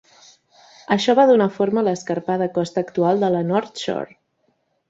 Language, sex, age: Catalan, female, 30-39